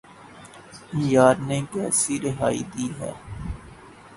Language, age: Urdu, 19-29